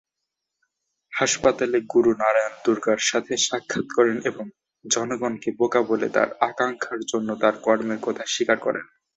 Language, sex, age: Bengali, male, 19-29